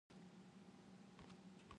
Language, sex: Indonesian, female